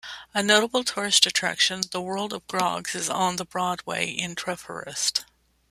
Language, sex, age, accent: English, female, 50-59, United States English